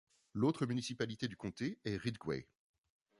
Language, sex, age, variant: French, male, 40-49, Français de métropole